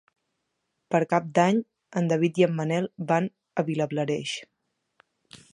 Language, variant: Catalan, Central